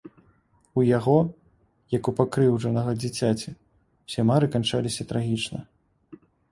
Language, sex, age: Belarusian, male, 19-29